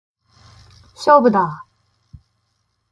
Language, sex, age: Japanese, female, 19-29